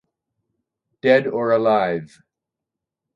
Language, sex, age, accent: English, male, 70-79, Canadian English